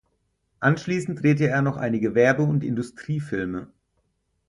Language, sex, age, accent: German, male, 30-39, Deutschland Deutsch